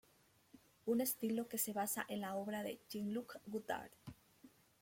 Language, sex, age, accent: Spanish, female, 19-29, Andino-Pacífico: Colombia, Perú, Ecuador, oeste de Bolivia y Venezuela andina